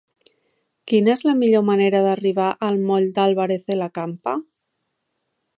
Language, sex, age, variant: Catalan, female, 40-49, Central